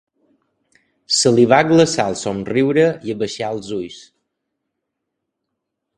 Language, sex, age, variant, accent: Catalan, male, 30-39, Balear, mallorquí